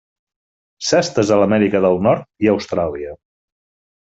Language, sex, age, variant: Catalan, male, 40-49, Nord-Occidental